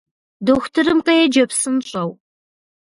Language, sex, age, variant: Kabardian, female, 40-49, Адыгэбзэ (Къэбэрдей, Кирил, Урысей)